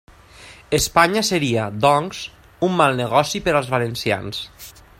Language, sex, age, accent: Catalan, male, 30-39, valencià